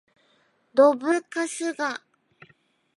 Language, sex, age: Japanese, female, 19-29